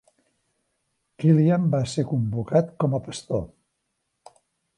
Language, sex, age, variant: Catalan, male, 60-69, Central